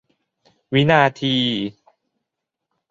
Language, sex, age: Thai, male, 19-29